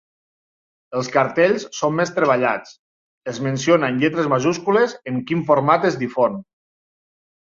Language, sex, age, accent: Catalan, male, 30-39, Lleidatà